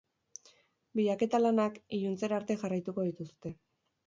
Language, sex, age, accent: Basque, female, 19-29, Mendebalekoa (Araba, Bizkaia, Gipuzkoako mendebaleko herri batzuk)